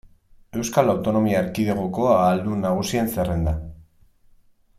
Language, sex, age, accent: Basque, male, 30-39, Mendebalekoa (Araba, Bizkaia, Gipuzkoako mendebaleko herri batzuk)